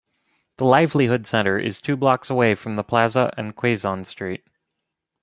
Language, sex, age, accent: English, male, 19-29, United States English